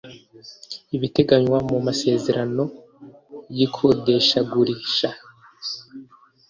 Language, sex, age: Kinyarwanda, male, 19-29